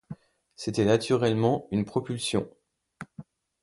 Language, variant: French, Français de métropole